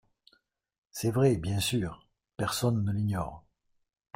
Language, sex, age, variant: French, male, 50-59, Français de métropole